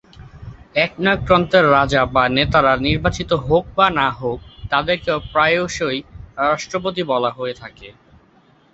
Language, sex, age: Bengali, male, under 19